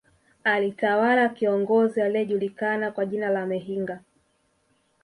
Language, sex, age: Swahili, female, 19-29